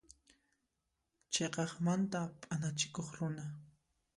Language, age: Puno Quechua, 19-29